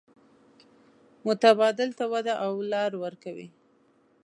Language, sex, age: Pashto, female, 19-29